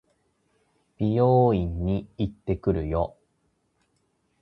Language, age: Japanese, 19-29